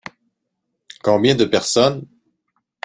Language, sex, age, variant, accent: French, male, 40-49, Français d'Amérique du Nord, Français du Canada